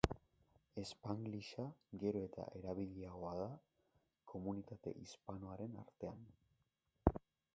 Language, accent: Basque, Erdialdekoa edo Nafarra (Gipuzkoa, Nafarroa)